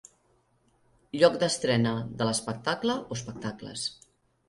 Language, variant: Catalan, Central